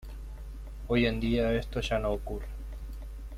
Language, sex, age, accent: Spanish, male, 30-39, Rioplatense: Argentina, Uruguay, este de Bolivia, Paraguay